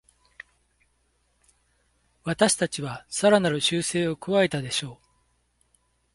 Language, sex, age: Japanese, male, 50-59